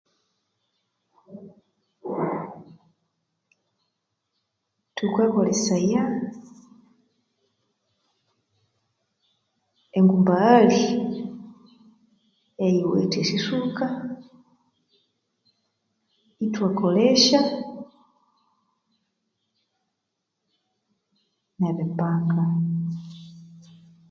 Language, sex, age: Konzo, female, 30-39